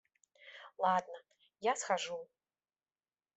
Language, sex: Russian, female